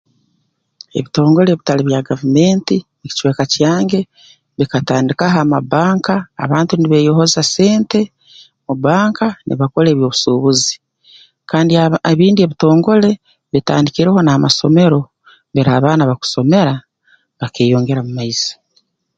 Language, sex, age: Tooro, female, 40-49